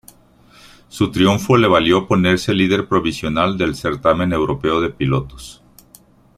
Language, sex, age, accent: Spanish, male, 50-59, México